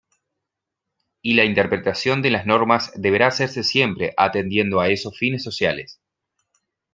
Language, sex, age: Spanish, male, 19-29